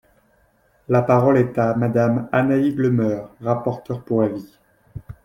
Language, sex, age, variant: French, male, 30-39, Français de métropole